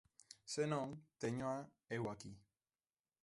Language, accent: Galician, Normativo (estándar)